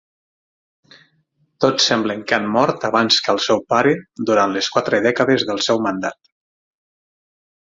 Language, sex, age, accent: Catalan, male, 40-49, central; nord-occidental